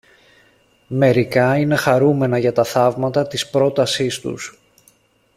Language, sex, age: Greek, male, 40-49